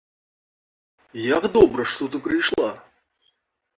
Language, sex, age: Belarusian, male, 40-49